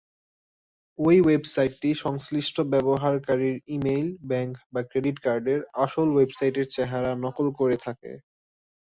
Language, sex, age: Bengali, male, 19-29